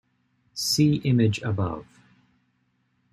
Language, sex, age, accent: English, male, 19-29, United States English